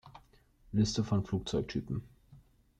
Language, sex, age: German, male, 19-29